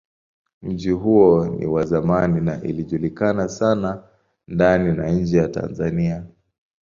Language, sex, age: Swahili, male, 19-29